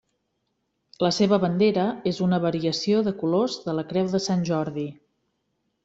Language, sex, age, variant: Catalan, female, 40-49, Central